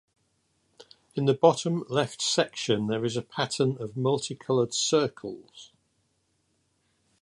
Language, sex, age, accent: English, male, 70-79, England English